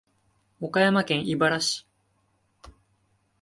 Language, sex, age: Japanese, male, 19-29